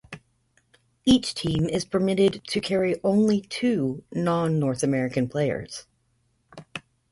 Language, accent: English, United States English